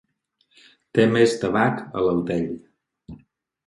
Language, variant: Catalan, Balear